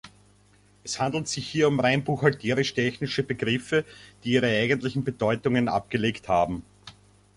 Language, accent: German, Österreichisches Deutsch